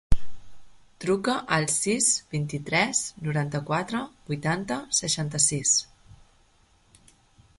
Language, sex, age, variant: Catalan, female, 30-39, Central